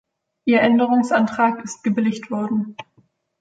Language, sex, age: German, female, 19-29